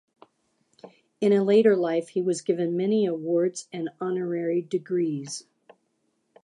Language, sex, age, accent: English, female, 50-59, United States English